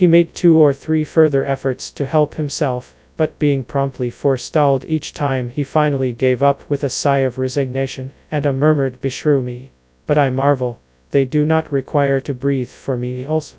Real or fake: fake